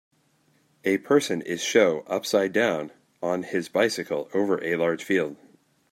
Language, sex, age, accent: English, male, 30-39, United States English